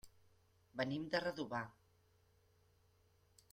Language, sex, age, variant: Catalan, female, 50-59, Central